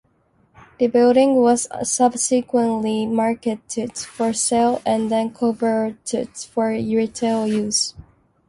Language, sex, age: English, female, 19-29